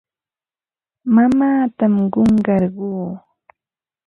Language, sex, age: Ambo-Pasco Quechua, female, 19-29